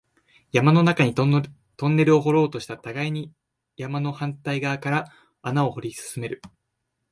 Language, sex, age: Japanese, male, 19-29